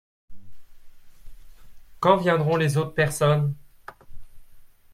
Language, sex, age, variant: French, male, 30-39, Français de métropole